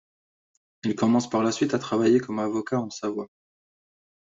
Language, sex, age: French, male, 30-39